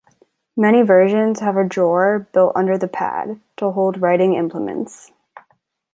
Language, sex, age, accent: English, female, 19-29, United States English